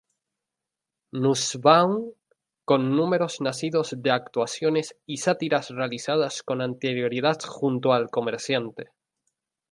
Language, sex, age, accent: Spanish, male, 19-29, España: Islas Canarias